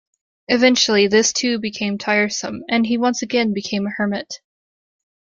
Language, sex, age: English, female, 30-39